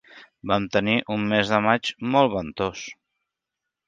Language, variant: Catalan, Central